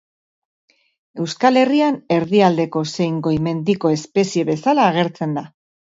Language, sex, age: Basque, female, 40-49